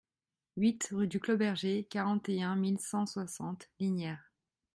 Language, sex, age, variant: French, female, 19-29, Français de métropole